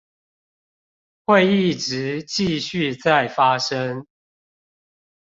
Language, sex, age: Chinese, male, 50-59